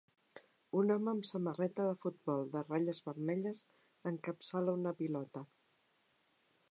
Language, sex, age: Catalan, female, 60-69